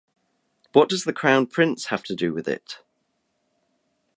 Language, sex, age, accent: English, male, 19-29, England English